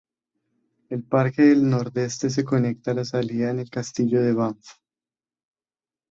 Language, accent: Spanish, Caribe: Cuba, Venezuela, Puerto Rico, República Dominicana, Panamá, Colombia caribeña, México caribeño, Costa del golfo de México